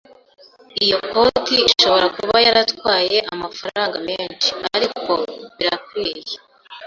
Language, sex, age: Kinyarwanda, female, 19-29